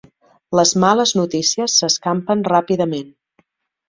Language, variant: Catalan, Central